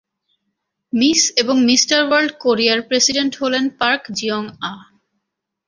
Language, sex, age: Bengali, female, 19-29